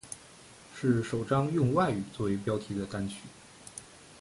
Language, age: Chinese, 30-39